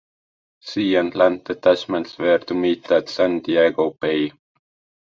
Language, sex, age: English, male, 19-29